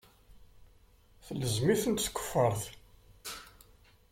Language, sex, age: Kabyle, male, 50-59